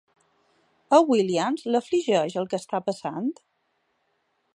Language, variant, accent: Catalan, Balear, balear; Palma